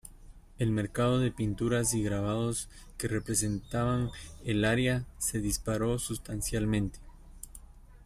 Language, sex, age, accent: Spanish, male, 30-39, América central